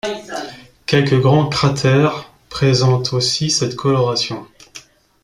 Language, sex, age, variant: French, male, 30-39, Français de métropole